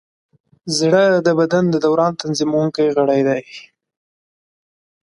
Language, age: Pashto, 19-29